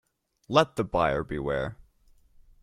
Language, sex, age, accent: English, male, 19-29, United States English